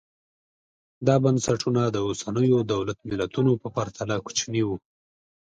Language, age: Pashto, 30-39